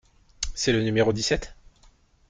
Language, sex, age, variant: French, male, 30-39, Français de métropole